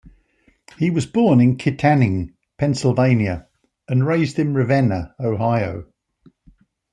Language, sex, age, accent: English, male, 60-69, England English